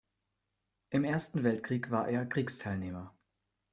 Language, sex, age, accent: German, male, 19-29, Deutschland Deutsch